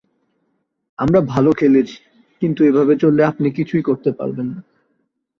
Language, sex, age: Bengali, male, 19-29